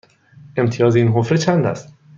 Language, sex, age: Persian, male, 30-39